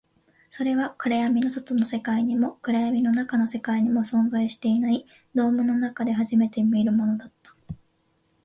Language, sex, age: Japanese, female, 19-29